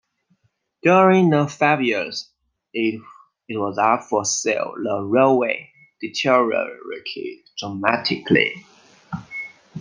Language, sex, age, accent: English, male, 19-29, England English